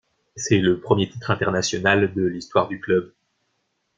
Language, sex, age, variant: French, male, 19-29, Français de métropole